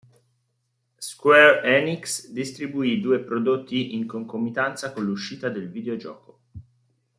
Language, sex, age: Italian, male, 30-39